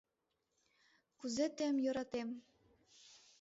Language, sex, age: Mari, female, under 19